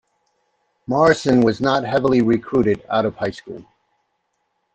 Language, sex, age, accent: English, male, 60-69, United States English